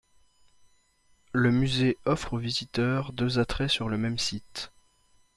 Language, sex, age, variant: French, male, 19-29, Français de métropole